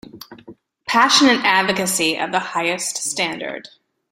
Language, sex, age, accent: English, female, 50-59, United States English